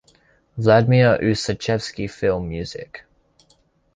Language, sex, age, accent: English, male, under 19, Australian English